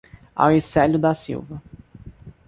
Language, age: Portuguese, under 19